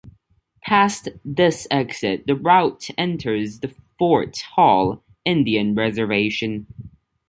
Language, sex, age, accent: English, male, under 19, United States English